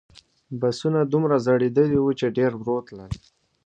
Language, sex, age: Pashto, male, under 19